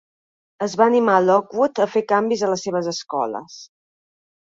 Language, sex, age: Catalan, female, 30-39